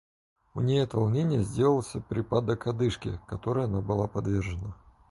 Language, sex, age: Russian, male, 30-39